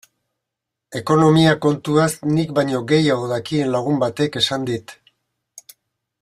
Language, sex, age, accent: Basque, male, 60-69, Mendebalekoa (Araba, Bizkaia, Gipuzkoako mendebaleko herri batzuk)